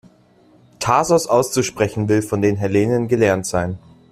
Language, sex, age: German, male, 19-29